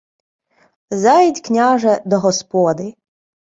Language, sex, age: Ukrainian, female, 19-29